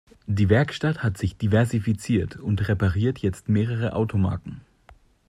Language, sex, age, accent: German, male, 19-29, Deutschland Deutsch